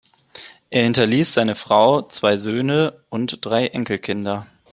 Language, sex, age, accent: German, male, 19-29, Deutschland Deutsch